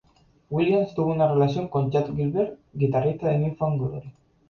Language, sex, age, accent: Spanish, male, 19-29, España: Islas Canarias